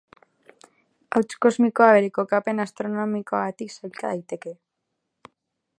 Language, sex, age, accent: Basque, female, 19-29, Mendebalekoa (Araba, Bizkaia, Gipuzkoako mendebaleko herri batzuk)